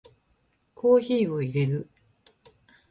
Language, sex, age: Japanese, female, 50-59